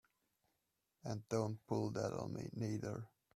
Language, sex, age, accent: English, male, 19-29, England English